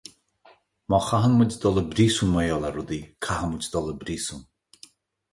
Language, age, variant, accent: Irish, 50-59, Gaeilge Chonnacht, Cainteoir dúchais, Gaeltacht